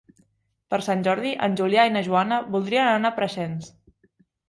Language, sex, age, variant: Catalan, female, 19-29, Central